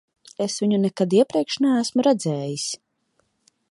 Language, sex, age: Latvian, female, 19-29